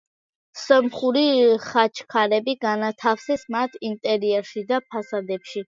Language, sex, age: Georgian, female, under 19